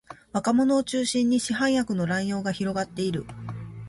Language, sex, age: Japanese, female, 50-59